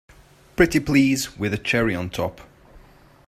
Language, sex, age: English, male, 30-39